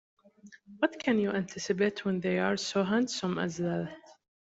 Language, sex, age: English, female, 19-29